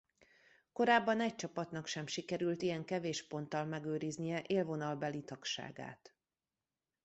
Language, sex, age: Hungarian, female, 30-39